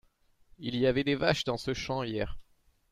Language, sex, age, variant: French, male, 30-39, Français de métropole